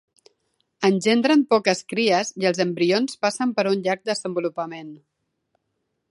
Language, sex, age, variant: Catalan, female, 40-49, Central